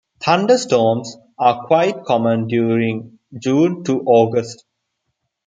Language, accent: English, India and South Asia (India, Pakistan, Sri Lanka)